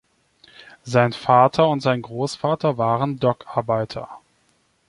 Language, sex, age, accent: German, male, 30-39, Deutschland Deutsch